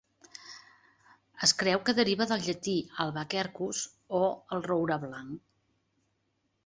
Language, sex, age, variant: Catalan, female, 60-69, Central